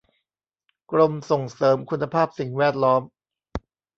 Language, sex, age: Thai, male, 50-59